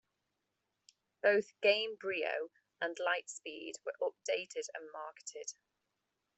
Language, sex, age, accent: English, female, 30-39, England English